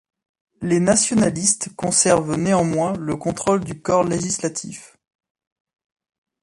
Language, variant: French, Français de métropole